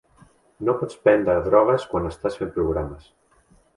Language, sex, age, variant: Catalan, male, 40-49, Central